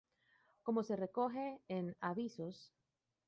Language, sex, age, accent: Spanish, female, 30-39, Andino-Pacífico: Colombia, Perú, Ecuador, oeste de Bolivia y Venezuela andina